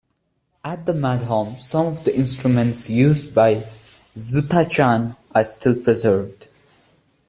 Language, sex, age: English, male, 19-29